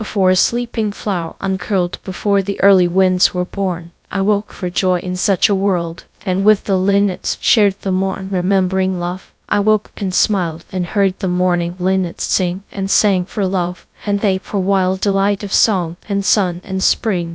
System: TTS, GradTTS